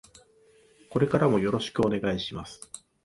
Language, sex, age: Japanese, male, 40-49